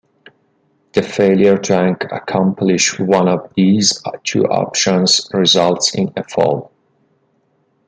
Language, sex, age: English, male, 30-39